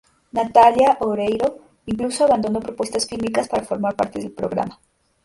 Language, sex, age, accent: Spanish, female, 19-29, México